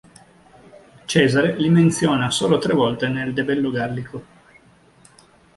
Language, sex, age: Italian, male, 50-59